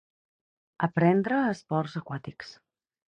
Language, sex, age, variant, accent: Catalan, female, 40-49, Central, Camp de Tarragona